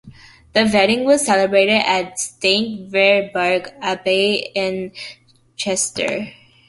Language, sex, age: English, female, under 19